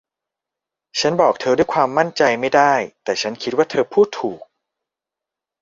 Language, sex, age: Thai, male, 19-29